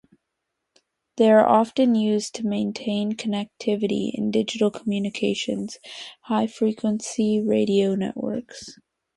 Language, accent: English, United States English